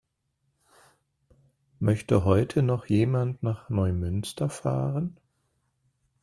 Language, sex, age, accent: German, male, 50-59, Deutschland Deutsch